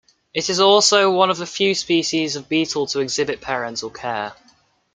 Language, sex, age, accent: English, male, under 19, England English